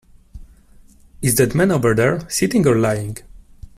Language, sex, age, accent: English, male, 19-29, England English